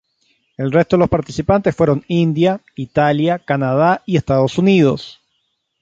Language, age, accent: Spanish, 40-49, Chileno: Chile, Cuyo